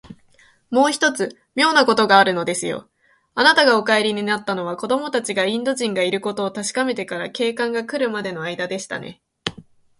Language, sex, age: Japanese, female, 19-29